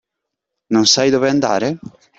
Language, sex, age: Italian, male, 19-29